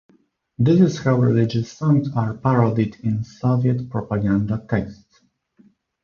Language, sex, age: English, male, 30-39